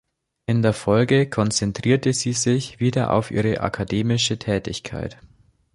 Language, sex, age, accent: German, male, under 19, Deutschland Deutsch